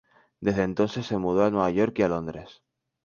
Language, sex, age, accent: Spanish, male, 19-29, España: Islas Canarias